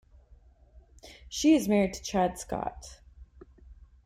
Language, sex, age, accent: English, female, 19-29, United States English